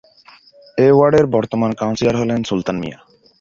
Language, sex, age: Bengali, male, 19-29